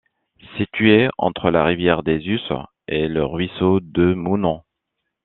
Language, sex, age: French, male, 30-39